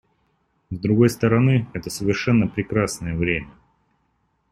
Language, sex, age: Russian, male, 19-29